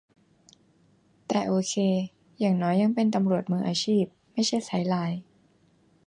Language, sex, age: Thai, female, 30-39